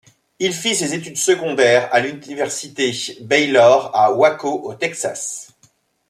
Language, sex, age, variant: French, male, 30-39, Français de métropole